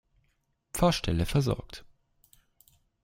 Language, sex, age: German, male, under 19